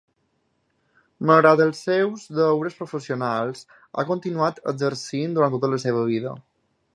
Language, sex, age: Catalan, male, 19-29